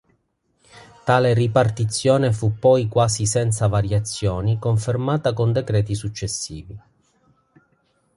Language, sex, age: Italian, male, 40-49